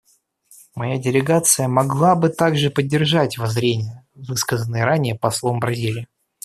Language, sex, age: Russian, male, under 19